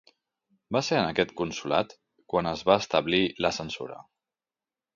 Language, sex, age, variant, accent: Catalan, male, 40-49, Central, central